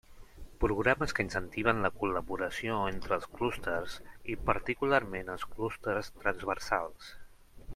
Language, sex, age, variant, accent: Catalan, male, 50-59, Central, central